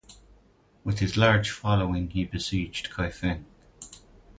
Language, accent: English, Irish English